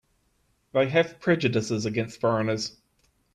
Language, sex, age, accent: English, male, 30-39, Australian English